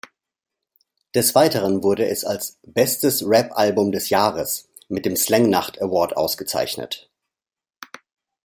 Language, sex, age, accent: German, male, 50-59, Deutschland Deutsch